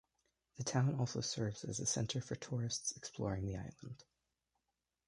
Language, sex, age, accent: English, male, 19-29, United States English